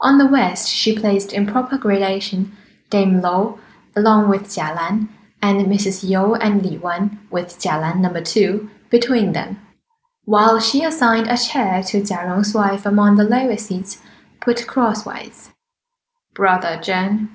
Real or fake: real